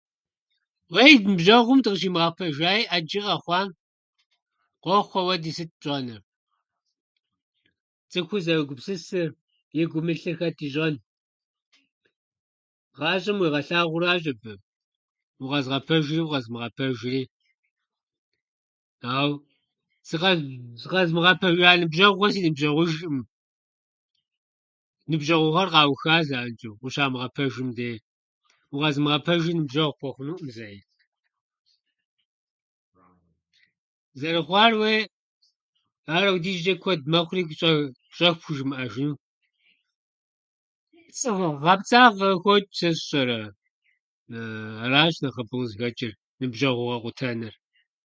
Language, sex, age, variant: Kabardian, male, 50-59, Адыгэбзэ (Къэбэрдей, Кирил, псоми зэдай)